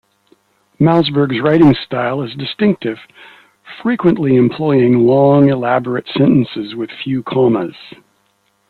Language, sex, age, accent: English, male, 60-69, Canadian English